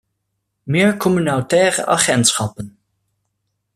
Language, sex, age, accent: Dutch, male, 19-29, Nederlands Nederlands